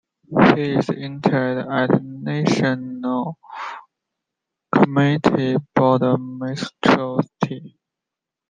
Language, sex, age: English, male, 19-29